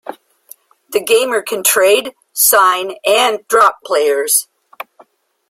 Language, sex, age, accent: English, female, 60-69, United States English